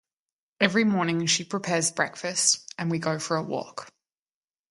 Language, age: English, 30-39